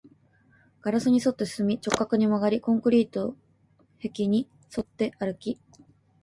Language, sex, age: Japanese, female, 19-29